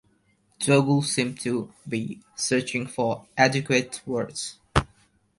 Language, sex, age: English, male, under 19